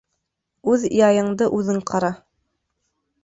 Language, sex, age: Bashkir, female, 19-29